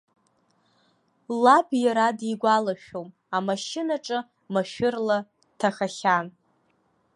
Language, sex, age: Abkhazian, female, under 19